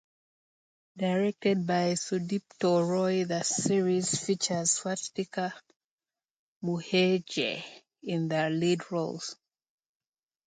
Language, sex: English, female